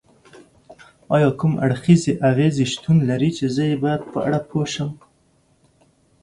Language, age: Pashto, 19-29